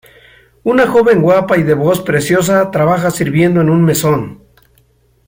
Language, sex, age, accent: Spanish, male, 70-79, México